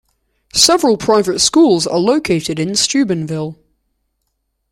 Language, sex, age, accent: English, male, under 19, England English